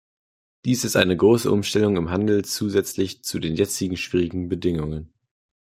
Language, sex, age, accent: German, male, 19-29, Deutschland Deutsch